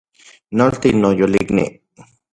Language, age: Central Puebla Nahuatl, 30-39